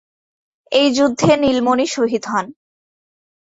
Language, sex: Bengali, female